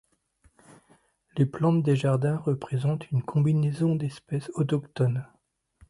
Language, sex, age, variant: French, male, 40-49, Français de métropole